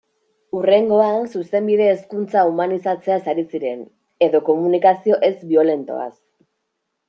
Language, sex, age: Basque, female, 30-39